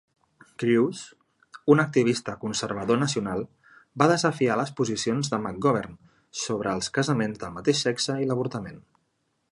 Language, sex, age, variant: Catalan, male, 40-49, Central